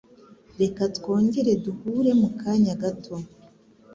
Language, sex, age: Kinyarwanda, female, 40-49